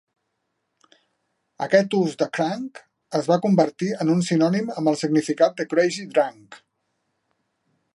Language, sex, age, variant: Catalan, male, 40-49, Central